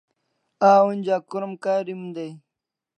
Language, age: Kalasha, 19-29